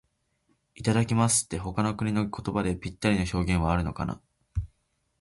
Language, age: Japanese, under 19